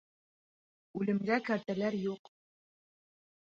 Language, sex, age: Bashkir, female, 30-39